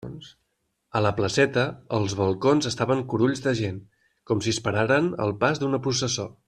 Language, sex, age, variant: Catalan, male, 30-39, Nord-Occidental